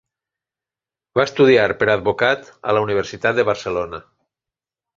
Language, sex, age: Catalan, male, 50-59